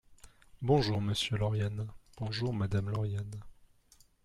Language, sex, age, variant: French, male, 19-29, Français de métropole